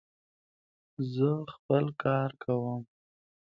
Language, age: Pashto, 19-29